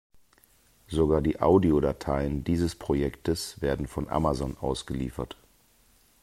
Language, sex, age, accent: German, male, 40-49, Deutschland Deutsch